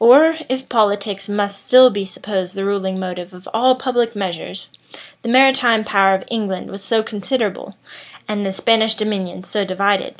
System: none